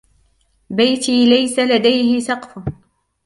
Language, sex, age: Arabic, female, 19-29